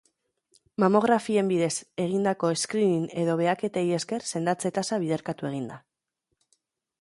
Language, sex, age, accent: Basque, female, 30-39, Erdialdekoa edo Nafarra (Gipuzkoa, Nafarroa)